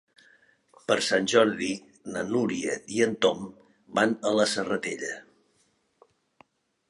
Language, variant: Catalan, Nord-Occidental